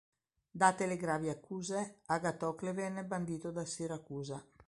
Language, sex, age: Italian, female, 60-69